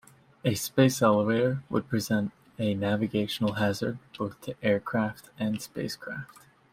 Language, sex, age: English, male, 19-29